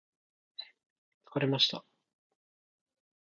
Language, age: Japanese, 19-29